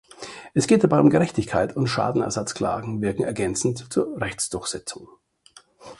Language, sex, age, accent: German, male, 50-59, Deutschland Deutsch